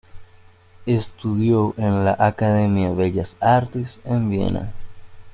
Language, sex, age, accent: Spanish, male, under 19, Caribe: Cuba, Venezuela, Puerto Rico, República Dominicana, Panamá, Colombia caribeña, México caribeño, Costa del golfo de México